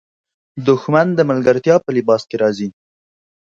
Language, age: Pashto, 19-29